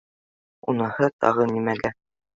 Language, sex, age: Bashkir, male, under 19